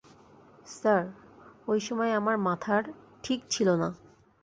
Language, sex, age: Bengali, female, 30-39